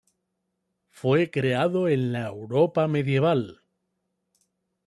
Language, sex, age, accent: Spanish, male, 40-49, España: Norte peninsular (Asturias, Castilla y León, Cantabria, País Vasco, Navarra, Aragón, La Rioja, Guadalajara, Cuenca)